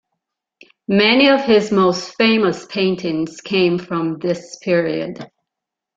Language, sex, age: English, female, 50-59